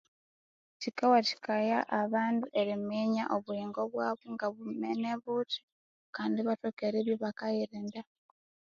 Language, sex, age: Konzo, female, 19-29